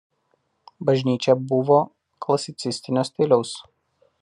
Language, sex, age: Lithuanian, male, 30-39